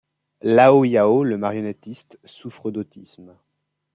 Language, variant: French, Français de métropole